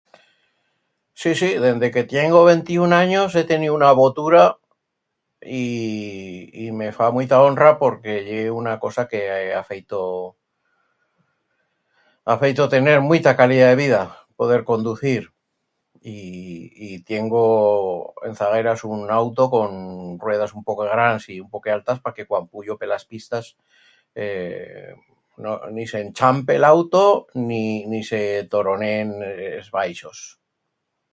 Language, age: Aragonese, 60-69